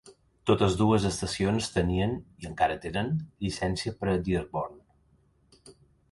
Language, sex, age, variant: Catalan, male, 30-39, Central